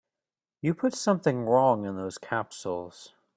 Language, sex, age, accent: English, male, 19-29, United States English